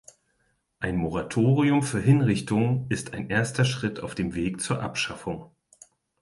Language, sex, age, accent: German, male, 40-49, Deutschland Deutsch; Hochdeutsch